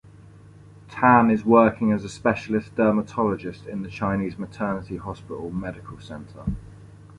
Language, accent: English, England English